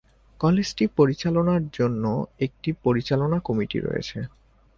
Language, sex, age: Bengali, male, 19-29